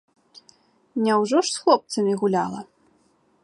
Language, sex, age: Belarusian, female, 19-29